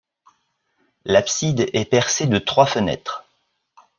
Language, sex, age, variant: French, male, 40-49, Français de métropole